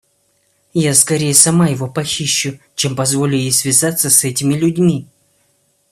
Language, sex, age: Russian, male, 19-29